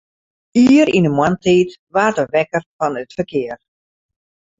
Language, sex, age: Western Frisian, female, 50-59